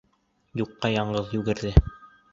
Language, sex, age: Bashkir, male, 19-29